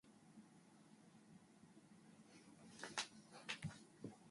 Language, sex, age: Japanese, female, 19-29